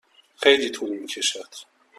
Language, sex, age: Persian, male, 19-29